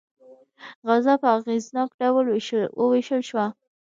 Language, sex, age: Pashto, female, 19-29